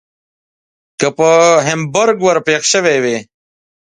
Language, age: Pashto, 30-39